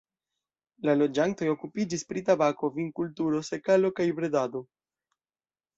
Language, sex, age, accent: Esperanto, male, under 19, Internacia